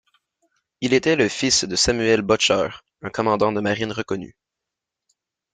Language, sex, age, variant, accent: French, male, 19-29, Français d'Amérique du Nord, Français du Canada